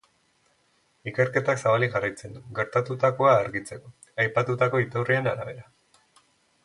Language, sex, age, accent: Basque, male, 40-49, Mendebalekoa (Araba, Bizkaia, Gipuzkoako mendebaleko herri batzuk)